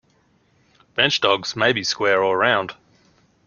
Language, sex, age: English, male, 19-29